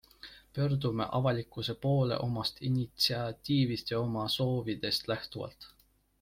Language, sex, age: Estonian, male, 19-29